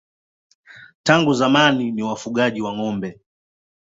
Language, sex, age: Swahili, male, 19-29